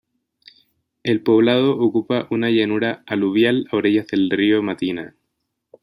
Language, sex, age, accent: Spanish, male, 19-29, Chileno: Chile, Cuyo